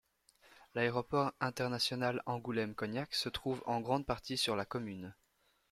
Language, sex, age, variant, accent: French, male, under 19, Français d'Europe, Français de Belgique